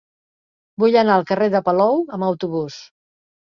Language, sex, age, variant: Catalan, female, 60-69, Central